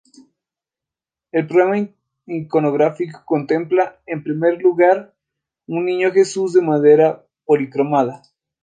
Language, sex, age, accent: Spanish, male, 19-29, Andino-Pacífico: Colombia, Perú, Ecuador, oeste de Bolivia y Venezuela andina